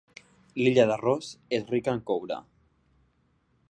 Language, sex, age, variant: Catalan, male, 19-29, Central